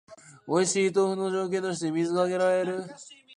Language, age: Japanese, 19-29